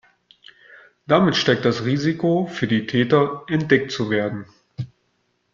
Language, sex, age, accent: German, male, 40-49, Deutschland Deutsch